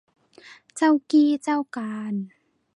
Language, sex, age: Thai, female, 19-29